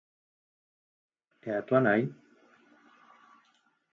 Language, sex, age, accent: Galician, male, 40-49, Central (gheada); Normativo (estándar)